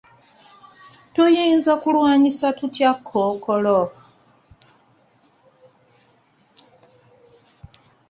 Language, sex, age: Ganda, female, 30-39